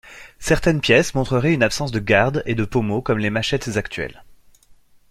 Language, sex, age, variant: French, male, 30-39, Français de métropole